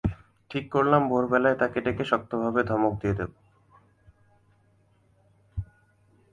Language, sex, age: Bengali, male, 19-29